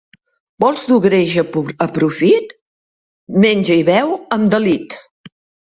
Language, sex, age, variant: Catalan, female, 70-79, Central